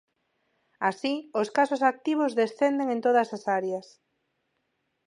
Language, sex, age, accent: Galician, female, 30-39, Neofalante